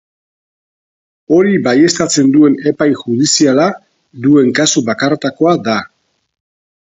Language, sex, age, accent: Basque, male, 50-59, Mendebalekoa (Araba, Bizkaia, Gipuzkoako mendebaleko herri batzuk)